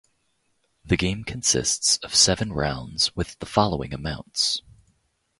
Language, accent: English, United States English